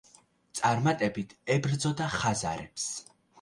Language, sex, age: Georgian, male, 19-29